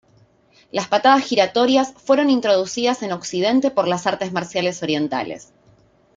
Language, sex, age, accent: Spanish, female, 30-39, Rioplatense: Argentina, Uruguay, este de Bolivia, Paraguay